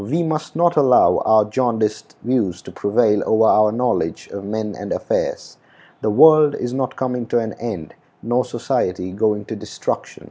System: none